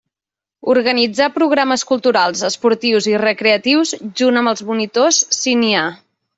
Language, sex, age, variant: Catalan, female, 19-29, Central